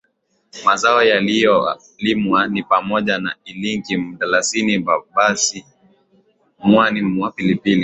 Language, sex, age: Swahili, male, 19-29